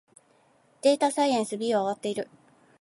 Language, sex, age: Japanese, female, 30-39